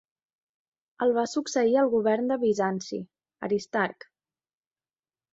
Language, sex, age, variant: Catalan, female, 30-39, Central